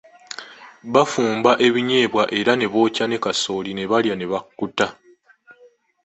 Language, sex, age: Ganda, male, 19-29